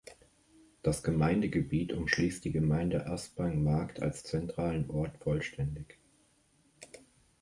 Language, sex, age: German, male, 30-39